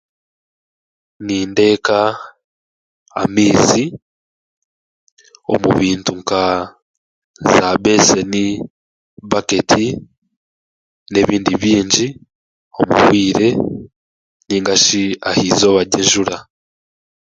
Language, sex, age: Chiga, male, 19-29